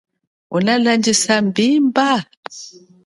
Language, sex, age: Chokwe, female, 40-49